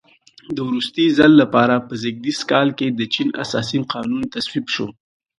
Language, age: Pashto, 19-29